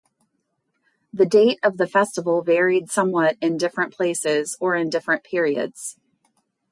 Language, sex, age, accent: English, female, 50-59, United States English